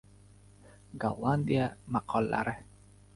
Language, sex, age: Uzbek, male, 19-29